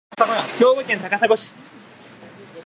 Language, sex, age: Japanese, male, 19-29